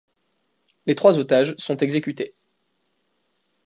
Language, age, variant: French, 19-29, Français de métropole